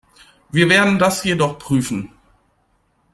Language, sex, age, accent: German, male, 19-29, Deutschland Deutsch